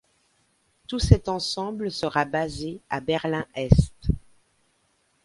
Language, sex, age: French, female, 50-59